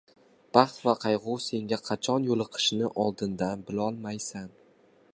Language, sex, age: Uzbek, male, 19-29